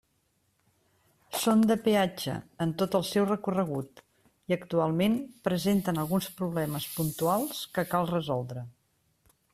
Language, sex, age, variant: Catalan, female, 50-59, Central